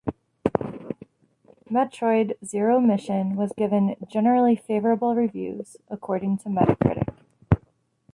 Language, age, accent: English, 30-39, United States English